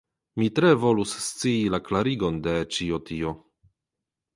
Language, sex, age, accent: Esperanto, male, 30-39, Internacia